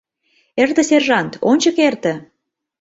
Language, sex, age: Mari, female, 40-49